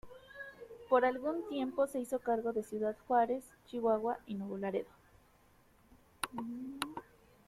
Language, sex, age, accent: Spanish, female, 19-29, México